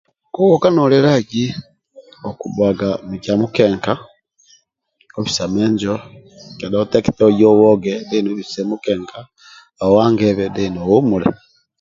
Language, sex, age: Amba (Uganda), male, 40-49